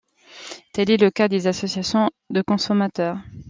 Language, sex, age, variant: French, female, 30-39, Français de métropole